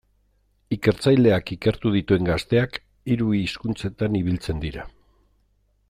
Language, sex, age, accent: Basque, male, 50-59, Erdialdekoa edo Nafarra (Gipuzkoa, Nafarroa)